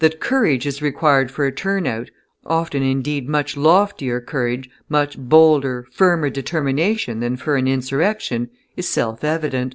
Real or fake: real